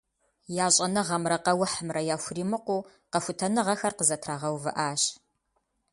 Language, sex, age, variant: Kabardian, female, 30-39, Адыгэбзэ (Къэбэрдей, Кирил, псоми зэдай)